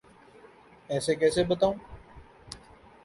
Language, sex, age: Urdu, male, 19-29